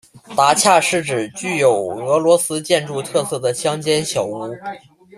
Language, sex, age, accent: Chinese, male, 19-29, 出生地：黑龙江省